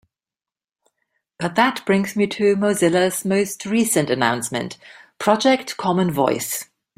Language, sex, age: English, female, 40-49